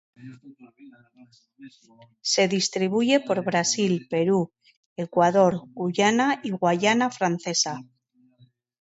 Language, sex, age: Spanish, female, 40-49